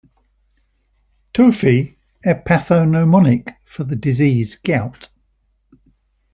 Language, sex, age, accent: English, male, 60-69, England English